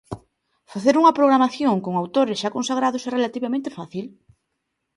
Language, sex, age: Galician, female, 19-29